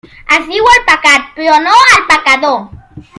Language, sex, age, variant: Catalan, male, under 19, Central